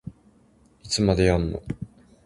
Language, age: Japanese, 19-29